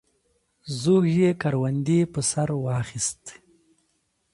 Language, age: Pashto, 30-39